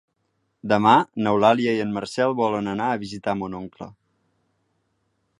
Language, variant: Catalan, Central